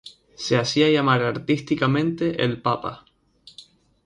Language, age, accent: Spanish, 19-29, España: Islas Canarias